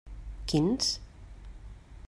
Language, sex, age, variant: Catalan, female, 50-59, Central